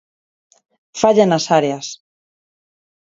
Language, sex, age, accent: Galician, female, 40-49, Neofalante